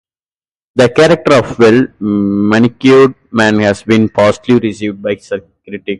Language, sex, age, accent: English, male, 19-29, United States English